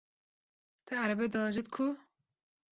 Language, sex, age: Kurdish, female, 19-29